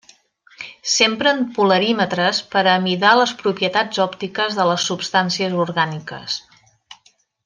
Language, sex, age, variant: Catalan, female, 30-39, Central